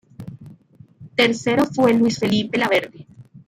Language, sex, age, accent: Spanish, female, 30-39, Caribe: Cuba, Venezuela, Puerto Rico, República Dominicana, Panamá, Colombia caribeña, México caribeño, Costa del golfo de México